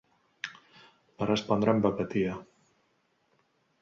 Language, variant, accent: Catalan, Central, central